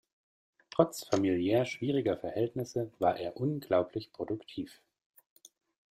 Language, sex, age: German, male, 30-39